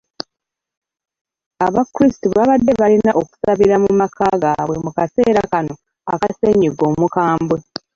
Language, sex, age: Ganda, female, 30-39